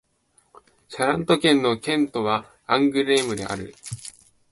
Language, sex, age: Japanese, male, under 19